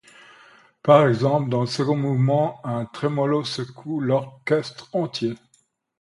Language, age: French, 50-59